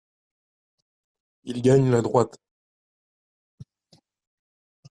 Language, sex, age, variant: French, male, 19-29, Français de métropole